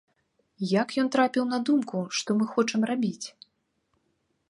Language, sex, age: Belarusian, female, 19-29